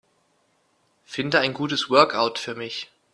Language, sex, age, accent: German, male, 19-29, Deutschland Deutsch